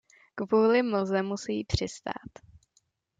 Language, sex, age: Czech, female, under 19